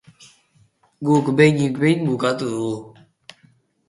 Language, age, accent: Basque, under 19, Erdialdekoa edo Nafarra (Gipuzkoa, Nafarroa)